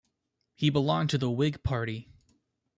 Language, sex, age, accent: English, male, under 19, United States English